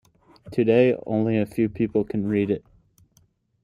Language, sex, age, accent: English, male, 19-29, United States English